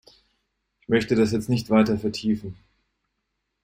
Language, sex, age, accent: German, male, 30-39, Deutschland Deutsch